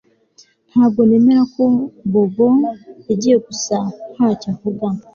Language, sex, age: Kinyarwanda, female, 19-29